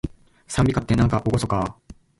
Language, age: Japanese, 19-29